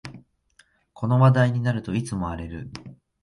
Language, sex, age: Japanese, male, 19-29